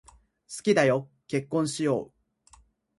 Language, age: Japanese, 19-29